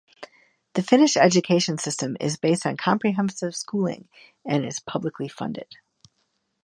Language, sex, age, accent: English, female, 50-59, United States English